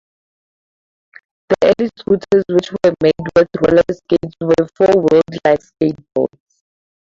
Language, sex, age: English, female, 19-29